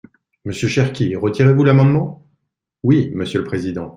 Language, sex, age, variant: French, male, 40-49, Français de métropole